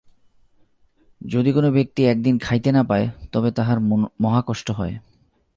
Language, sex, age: Bengali, male, 19-29